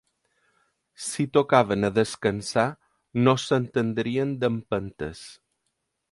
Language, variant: Catalan, Balear